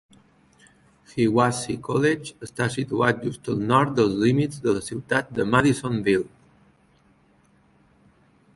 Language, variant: Catalan, Balear